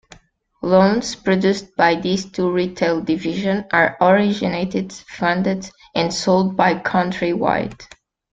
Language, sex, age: English, female, 19-29